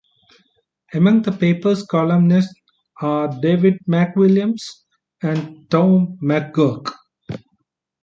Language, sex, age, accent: English, male, 30-39, India and South Asia (India, Pakistan, Sri Lanka)